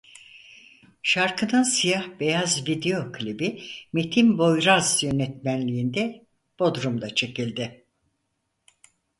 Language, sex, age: Turkish, female, 80-89